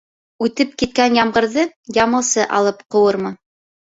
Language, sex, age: Bashkir, female, 19-29